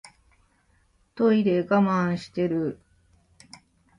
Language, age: Japanese, 30-39